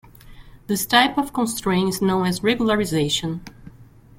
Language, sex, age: English, female, 40-49